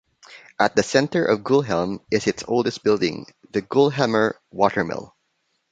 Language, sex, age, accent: English, male, 30-39, Filipino